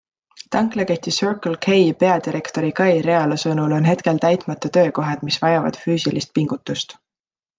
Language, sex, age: Estonian, female, 19-29